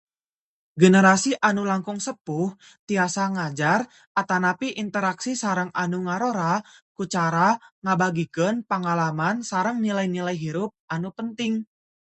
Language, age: Sundanese, 19-29